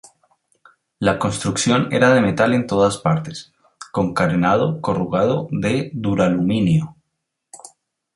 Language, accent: Spanish, Andino-Pacífico: Colombia, Perú, Ecuador, oeste de Bolivia y Venezuela andina